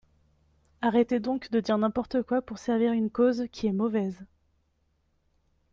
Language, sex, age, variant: French, female, 19-29, Français de métropole